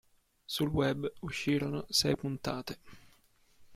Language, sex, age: Italian, male, 19-29